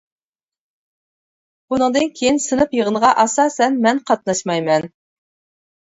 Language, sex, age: Uyghur, female, 30-39